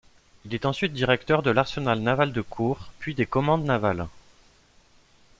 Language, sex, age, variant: French, male, 19-29, Français de métropole